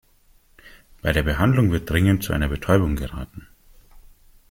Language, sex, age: German, male, 30-39